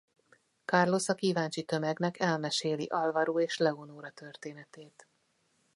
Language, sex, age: Hungarian, female, 40-49